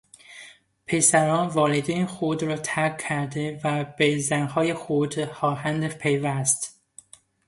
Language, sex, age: Persian, male, 30-39